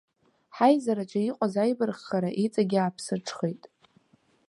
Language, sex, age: Abkhazian, female, under 19